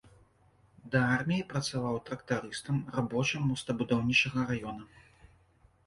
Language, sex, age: Belarusian, male, 30-39